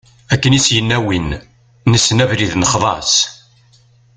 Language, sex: Kabyle, male